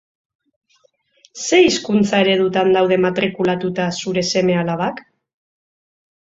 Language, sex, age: Basque, female, 30-39